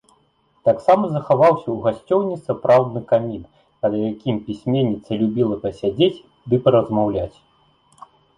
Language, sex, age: Belarusian, male, 19-29